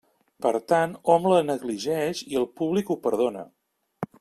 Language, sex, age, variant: Catalan, male, 50-59, Central